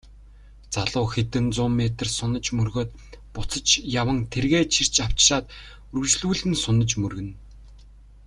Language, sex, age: Mongolian, male, 19-29